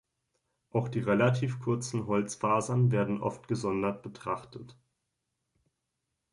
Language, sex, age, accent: German, male, 19-29, Deutschland Deutsch